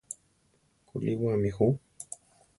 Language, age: Central Tarahumara, 19-29